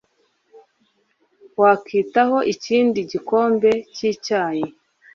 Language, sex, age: Kinyarwanda, female, 30-39